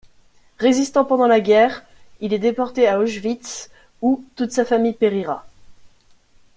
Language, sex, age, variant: French, female, 19-29, Français de métropole